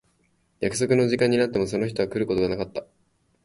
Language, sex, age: Japanese, male, 19-29